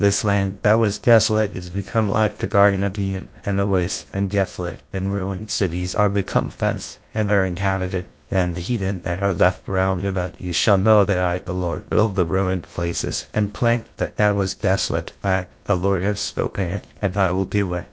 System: TTS, GlowTTS